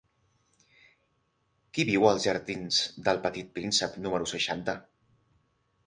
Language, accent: Catalan, central; septentrional